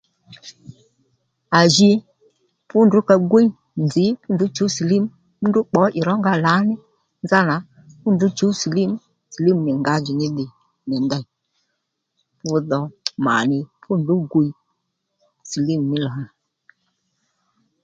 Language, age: Lendu, 40-49